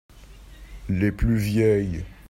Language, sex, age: French, male, under 19